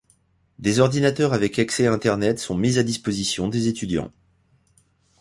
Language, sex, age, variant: French, male, 40-49, Français de métropole